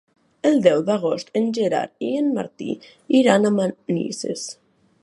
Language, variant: Catalan, Nord-Occidental